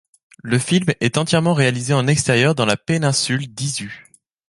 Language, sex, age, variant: French, male, 19-29, Français de métropole